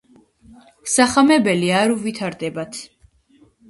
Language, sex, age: Georgian, female, under 19